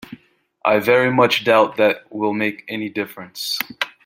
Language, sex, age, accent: English, male, 30-39, United States English